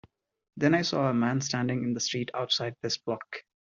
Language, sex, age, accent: English, male, 19-29, India and South Asia (India, Pakistan, Sri Lanka)